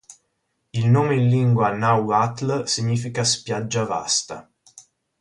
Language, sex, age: Italian, male, 30-39